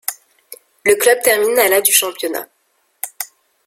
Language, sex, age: French, female, 19-29